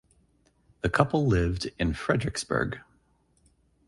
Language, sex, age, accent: English, male, 40-49, United States English